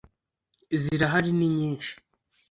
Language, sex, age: Kinyarwanda, male, under 19